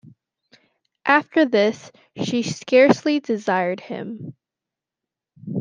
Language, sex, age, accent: English, female, under 19, United States English